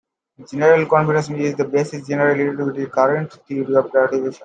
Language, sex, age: English, male, 19-29